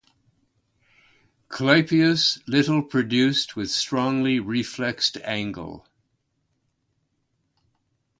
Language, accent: English, Canadian English